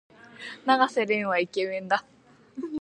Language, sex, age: Japanese, female, 19-29